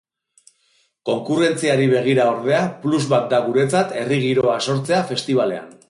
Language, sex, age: Basque, male, 40-49